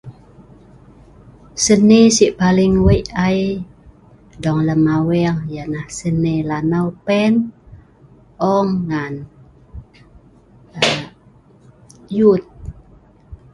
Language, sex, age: Sa'ban, female, 50-59